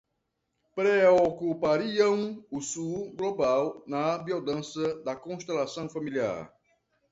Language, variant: Portuguese, Portuguese (Brasil)